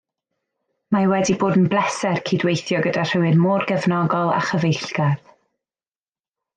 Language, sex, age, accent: Welsh, female, 19-29, Y Deyrnas Unedig Cymraeg